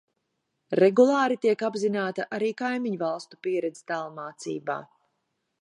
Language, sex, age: Latvian, female, 40-49